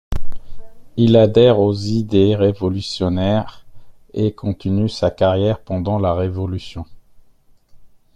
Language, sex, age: French, male, 40-49